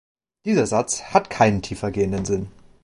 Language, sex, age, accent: German, male, 19-29, Deutschland Deutsch